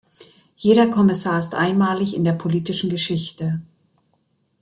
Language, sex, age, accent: German, female, 60-69, Deutschland Deutsch